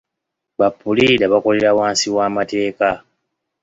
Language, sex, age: Ganda, male, 19-29